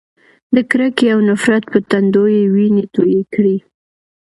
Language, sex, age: Pashto, female, 19-29